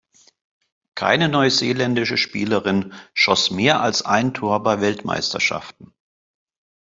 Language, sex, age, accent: German, male, 50-59, Deutschland Deutsch